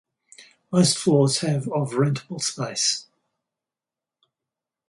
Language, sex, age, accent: English, male, 60-69, Australian English